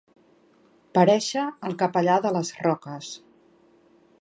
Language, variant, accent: Catalan, Central, central